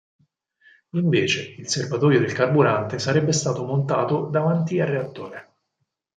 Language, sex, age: Italian, male, 30-39